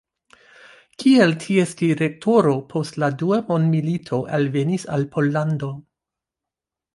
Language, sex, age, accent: Esperanto, female, 50-59, Internacia